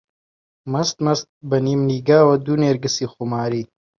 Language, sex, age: Central Kurdish, male, 19-29